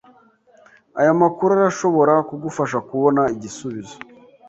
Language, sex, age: Kinyarwanda, male, 19-29